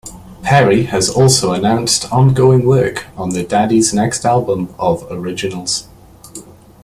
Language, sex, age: English, male, 19-29